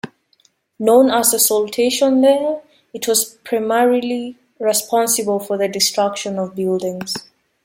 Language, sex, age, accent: English, female, 19-29, England English